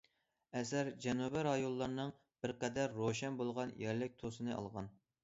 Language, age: Uyghur, 19-29